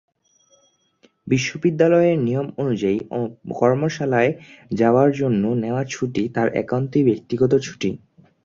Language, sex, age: Bengali, male, under 19